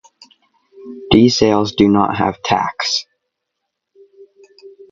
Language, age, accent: English, under 19, United States English